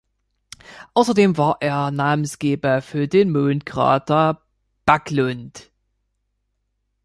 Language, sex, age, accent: German, male, 19-29, Deutschland Deutsch